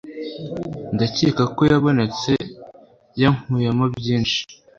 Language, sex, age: Kinyarwanda, male, under 19